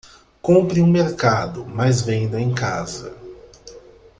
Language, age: Portuguese, 30-39